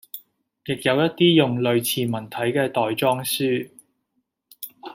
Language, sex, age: Cantonese, male, 30-39